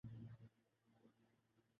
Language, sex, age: Urdu, female, 19-29